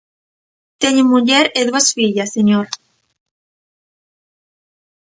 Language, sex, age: Galician, female, 19-29